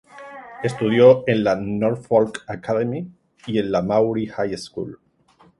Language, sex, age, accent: Spanish, male, 40-49, España: Sur peninsular (Andalucia, Extremadura, Murcia)